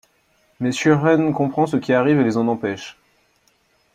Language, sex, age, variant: French, male, 19-29, Français de métropole